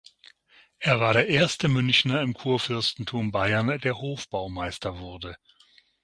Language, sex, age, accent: German, male, 50-59, Deutschland Deutsch; Süddeutsch